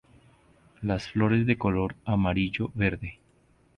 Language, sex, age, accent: Spanish, male, 19-29, Andino-Pacífico: Colombia, Perú, Ecuador, oeste de Bolivia y Venezuela andina